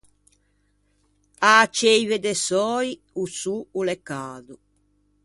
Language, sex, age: Ligurian, female, 60-69